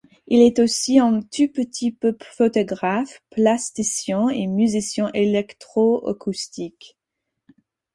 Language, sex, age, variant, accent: French, female, 19-29, Français d'Amérique du Nord, Français des États-Unis